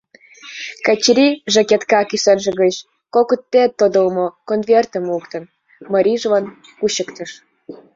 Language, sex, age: Mari, female, under 19